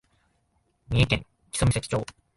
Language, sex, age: Japanese, male, 19-29